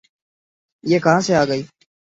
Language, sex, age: Urdu, male, 19-29